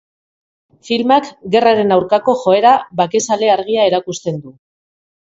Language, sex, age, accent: Basque, female, 50-59, Mendebalekoa (Araba, Bizkaia, Gipuzkoako mendebaleko herri batzuk)